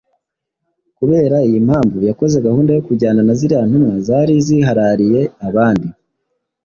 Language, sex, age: Kinyarwanda, male, 19-29